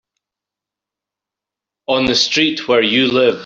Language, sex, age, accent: English, male, 50-59, Scottish English